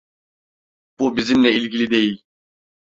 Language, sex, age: Turkish, male, 19-29